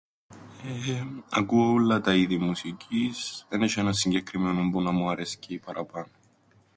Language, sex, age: Greek, male, 19-29